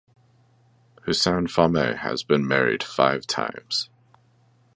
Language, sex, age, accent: English, male, 30-39, United States English